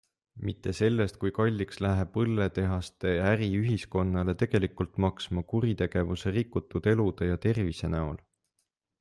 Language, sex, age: Estonian, male, 30-39